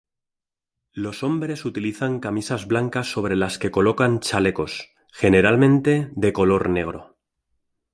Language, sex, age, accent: Spanish, male, 40-49, España: Centro-Sur peninsular (Madrid, Toledo, Castilla-La Mancha)